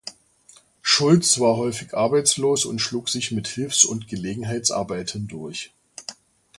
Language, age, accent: German, 50-59, Deutschland Deutsch